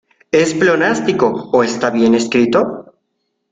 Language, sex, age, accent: Spanish, male, 19-29, México